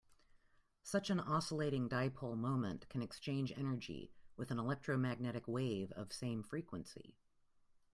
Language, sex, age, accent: English, female, 40-49, United States English